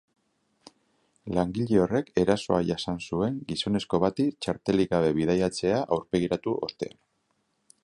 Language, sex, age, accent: Basque, male, 40-49, Mendebalekoa (Araba, Bizkaia, Gipuzkoako mendebaleko herri batzuk)